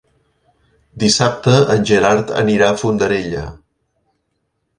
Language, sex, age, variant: Catalan, male, 50-59, Central